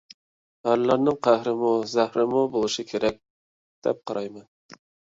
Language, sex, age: Uyghur, male, 30-39